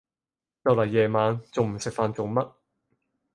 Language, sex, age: Cantonese, male, 30-39